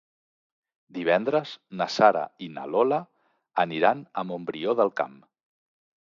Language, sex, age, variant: Catalan, male, 40-49, Central